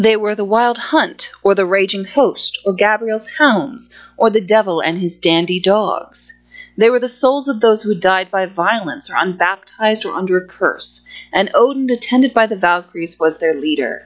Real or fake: real